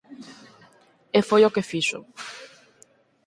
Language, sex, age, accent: Galician, female, 19-29, Normativo (estándar)